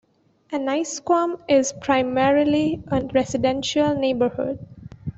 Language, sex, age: English, female, 19-29